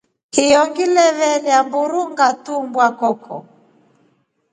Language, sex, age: Rombo, female, 40-49